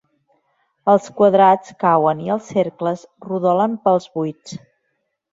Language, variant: Catalan, Central